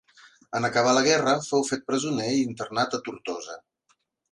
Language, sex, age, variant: Catalan, male, 30-39, Central